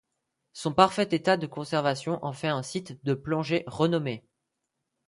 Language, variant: French, Français de métropole